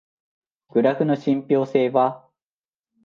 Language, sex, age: Japanese, male, 19-29